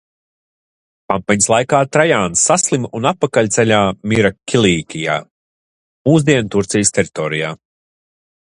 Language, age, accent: Latvian, 30-39, nav